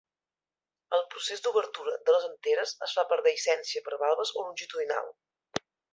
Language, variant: Catalan, Central